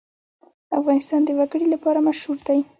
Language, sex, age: Pashto, female, 19-29